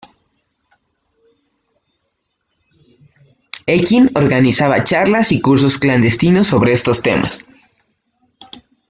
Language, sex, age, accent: Spanish, male, under 19, Andino-Pacífico: Colombia, Perú, Ecuador, oeste de Bolivia y Venezuela andina